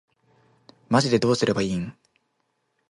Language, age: Japanese, 19-29